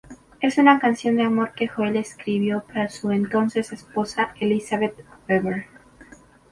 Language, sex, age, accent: Spanish, female, under 19, Andino-Pacífico: Colombia, Perú, Ecuador, oeste de Bolivia y Venezuela andina